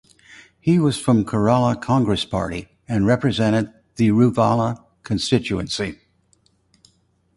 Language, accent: English, United States English